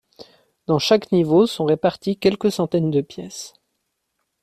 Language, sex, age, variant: French, male, under 19, Français de métropole